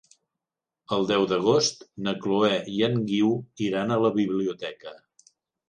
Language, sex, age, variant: Catalan, male, 60-69, Central